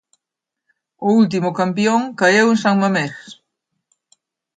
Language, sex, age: Galician, female, 60-69